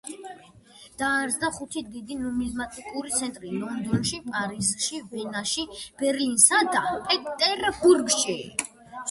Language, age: Georgian, under 19